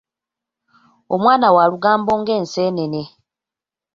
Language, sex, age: Ganda, female, 19-29